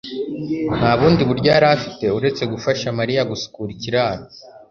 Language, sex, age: Kinyarwanda, male, under 19